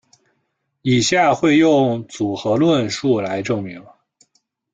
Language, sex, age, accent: Chinese, male, 19-29, 出生地：河南省